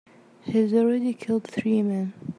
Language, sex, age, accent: English, female, 19-29, United States English